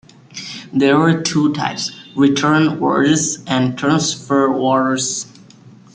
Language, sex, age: English, male, 19-29